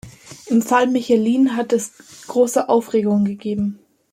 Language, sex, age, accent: German, female, 19-29, Deutschland Deutsch